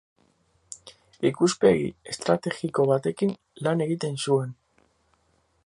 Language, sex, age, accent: Basque, male, 19-29, Mendebalekoa (Araba, Bizkaia, Gipuzkoako mendebaleko herri batzuk)